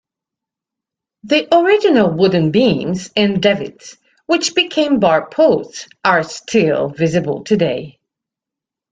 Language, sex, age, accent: English, female, 50-59, England English